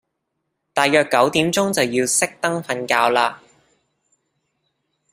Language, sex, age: Cantonese, male, 19-29